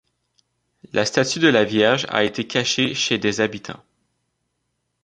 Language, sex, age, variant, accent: French, male, 30-39, Français d'Amérique du Nord, Français du Canada